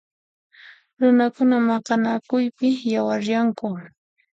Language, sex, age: Puno Quechua, female, 19-29